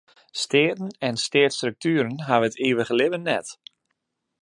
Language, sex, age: Western Frisian, male, 19-29